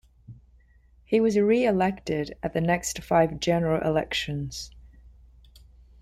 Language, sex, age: English, female, 40-49